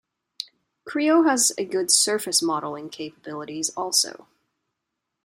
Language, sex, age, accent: English, female, 19-29, Canadian English